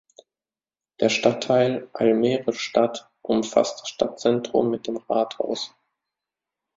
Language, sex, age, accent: German, male, 19-29, Deutschland Deutsch